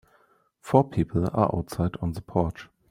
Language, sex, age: English, male, 30-39